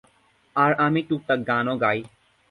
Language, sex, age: Bengali, male, 19-29